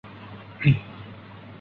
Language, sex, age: Bengali, male, under 19